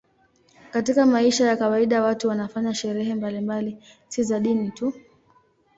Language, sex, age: Swahili, female, 19-29